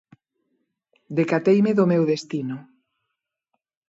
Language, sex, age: Galician, female, 40-49